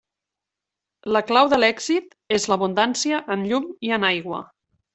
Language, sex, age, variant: Catalan, female, 40-49, Central